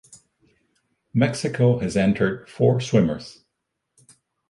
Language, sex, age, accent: English, male, 40-49, Irish English